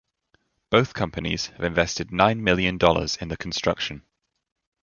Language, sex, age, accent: English, male, 19-29, England English